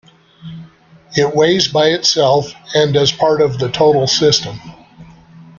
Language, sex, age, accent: English, male, 50-59, United States English